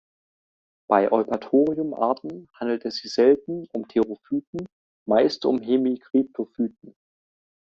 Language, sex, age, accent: German, male, 19-29, Deutschland Deutsch